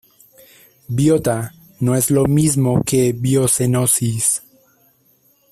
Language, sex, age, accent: Spanish, male, 19-29, Andino-Pacífico: Colombia, Perú, Ecuador, oeste de Bolivia y Venezuela andina